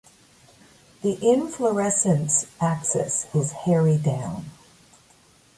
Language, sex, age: English, female, 60-69